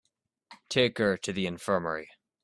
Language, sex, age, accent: English, male, 19-29, United States English